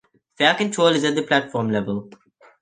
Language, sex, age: English, male, under 19